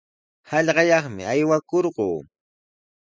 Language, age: Sihuas Ancash Quechua, 19-29